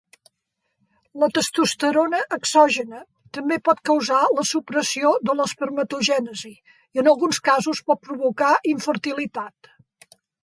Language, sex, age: Catalan, female, 60-69